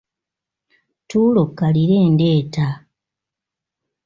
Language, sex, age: Ganda, female, 60-69